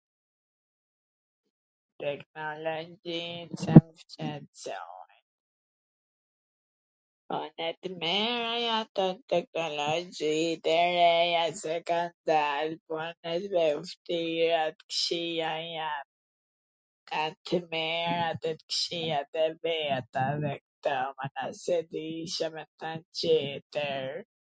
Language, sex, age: Gheg Albanian, female, 50-59